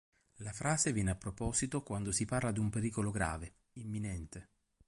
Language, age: Italian, 30-39